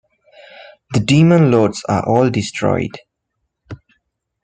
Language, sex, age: English, male, 19-29